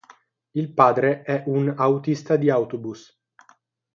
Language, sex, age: Italian, male, 19-29